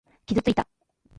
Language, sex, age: Japanese, female, 40-49